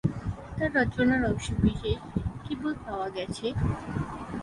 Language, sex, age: Bengali, female, 19-29